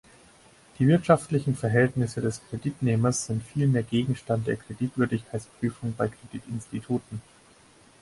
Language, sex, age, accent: German, male, 19-29, Deutschland Deutsch